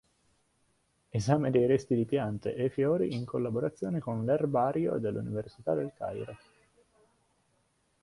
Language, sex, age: Italian, male, 50-59